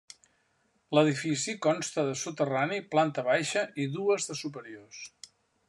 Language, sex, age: Catalan, male, 70-79